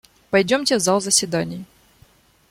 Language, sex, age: Russian, female, 19-29